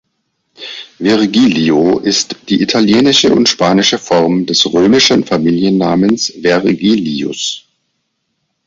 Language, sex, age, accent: German, male, 50-59, Deutschland Deutsch